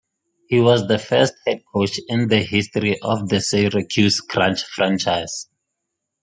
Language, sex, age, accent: English, male, 19-29, Southern African (South Africa, Zimbabwe, Namibia)